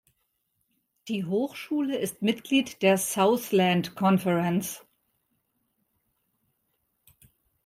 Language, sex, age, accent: German, female, 50-59, Deutschland Deutsch